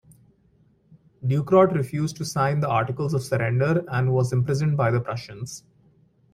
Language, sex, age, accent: English, male, 19-29, India and South Asia (India, Pakistan, Sri Lanka)